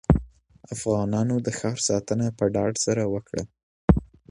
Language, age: Pashto, under 19